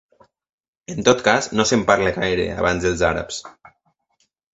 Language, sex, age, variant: Catalan, male, 19-29, Nord-Occidental